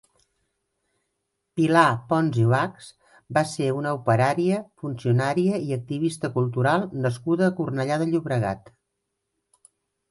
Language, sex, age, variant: Catalan, female, 50-59, Central